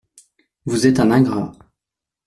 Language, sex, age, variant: French, male, 30-39, Français de métropole